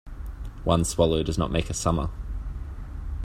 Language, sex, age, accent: English, male, 30-39, Australian English